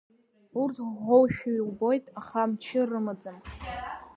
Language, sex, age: Abkhazian, female, under 19